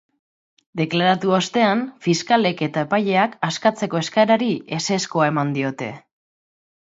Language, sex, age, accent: Basque, female, 30-39, Mendebalekoa (Araba, Bizkaia, Gipuzkoako mendebaleko herri batzuk)